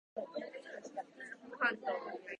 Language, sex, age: Japanese, female, 19-29